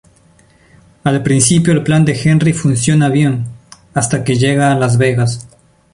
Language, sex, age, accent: Spanish, male, 19-29, Andino-Pacífico: Colombia, Perú, Ecuador, oeste de Bolivia y Venezuela andina